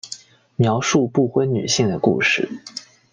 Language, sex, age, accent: Chinese, male, 19-29, 出生地：广东省